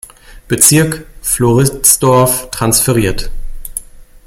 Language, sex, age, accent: German, male, 40-49, Deutschland Deutsch